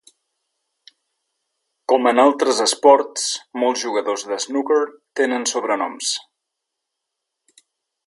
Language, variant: Catalan, Central